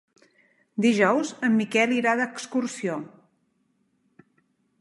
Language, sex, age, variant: Catalan, female, 40-49, Central